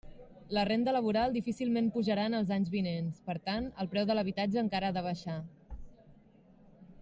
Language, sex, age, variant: Catalan, female, 30-39, Central